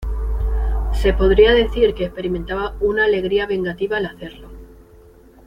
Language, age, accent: Spanish, 40-49, España: Norte peninsular (Asturias, Castilla y León, Cantabria, País Vasco, Navarra, Aragón, La Rioja, Guadalajara, Cuenca)